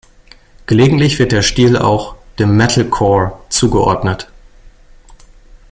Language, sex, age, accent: German, male, 40-49, Deutschland Deutsch